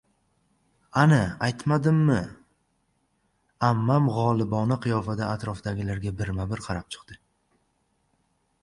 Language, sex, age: Uzbek, male, 19-29